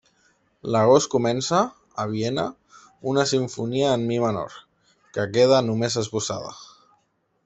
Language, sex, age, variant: Catalan, male, 30-39, Central